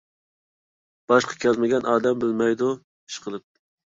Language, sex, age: Uyghur, male, 30-39